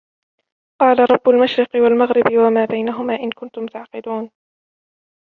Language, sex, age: Arabic, female, 19-29